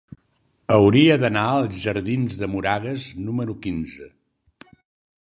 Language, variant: Catalan, Nord-Occidental